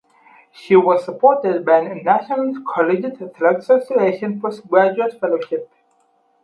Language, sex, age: English, male, 19-29